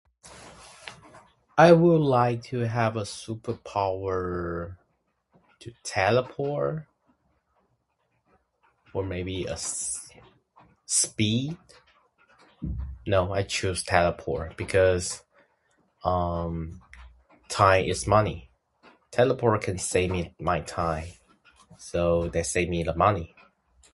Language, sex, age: English, male, 19-29